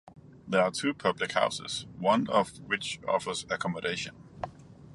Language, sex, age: English, male, 40-49